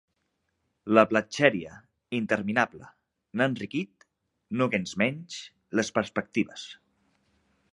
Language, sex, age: Catalan, male, 30-39